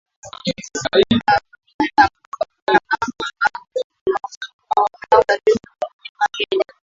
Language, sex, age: Swahili, female, 19-29